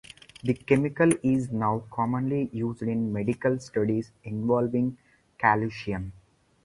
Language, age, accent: English, 19-29, India and South Asia (India, Pakistan, Sri Lanka)